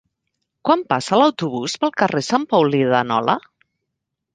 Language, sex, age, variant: Catalan, female, 40-49, Central